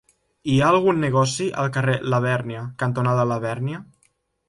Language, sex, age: Catalan, male, under 19